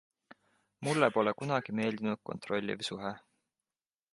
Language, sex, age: Estonian, male, 19-29